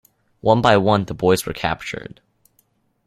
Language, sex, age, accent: English, male, under 19, United States English